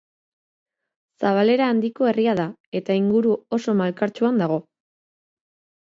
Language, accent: Basque, Erdialdekoa edo Nafarra (Gipuzkoa, Nafarroa)